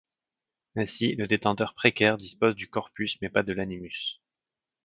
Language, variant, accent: French, Français d'Amérique du Nord, Français du Canada